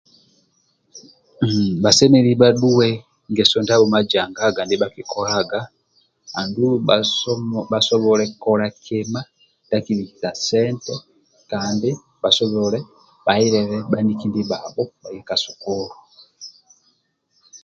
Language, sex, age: Amba (Uganda), male, 30-39